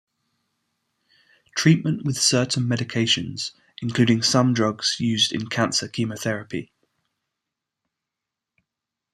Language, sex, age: English, male, 19-29